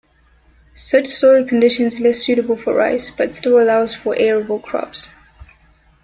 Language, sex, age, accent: English, female, 19-29, United States English